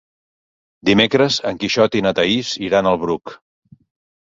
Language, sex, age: Catalan, male, 50-59